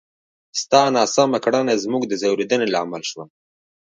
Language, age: Pashto, 19-29